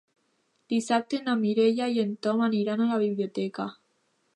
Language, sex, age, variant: Catalan, female, under 19, Alacantí